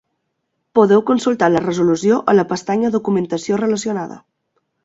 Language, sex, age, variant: Catalan, female, 19-29, Balear